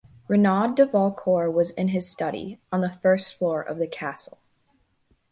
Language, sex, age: English, female, under 19